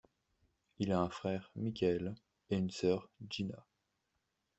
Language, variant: French, Français de métropole